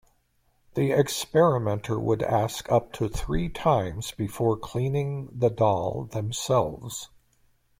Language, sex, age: English, male, 70-79